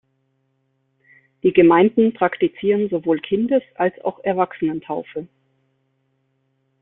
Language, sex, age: German, female, 30-39